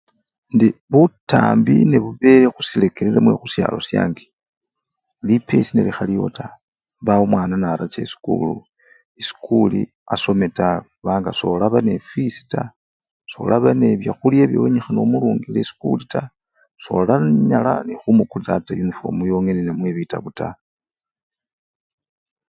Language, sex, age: Luyia, male, 40-49